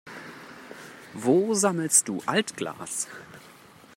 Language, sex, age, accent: German, male, under 19, Deutschland Deutsch